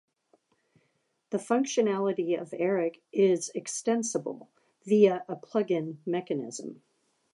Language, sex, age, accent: English, female, 50-59, United States English